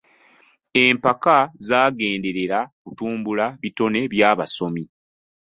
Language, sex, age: Ganda, male, 30-39